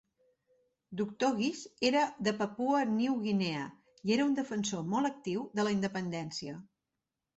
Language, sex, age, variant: Catalan, female, 50-59, Central